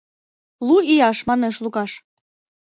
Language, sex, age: Mari, female, 19-29